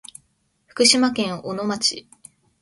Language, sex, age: Japanese, female, 19-29